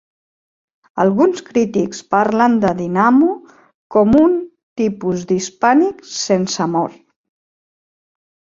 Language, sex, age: Catalan, female, 40-49